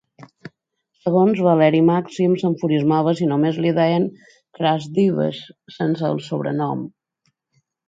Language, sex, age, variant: Catalan, female, 50-59, Balear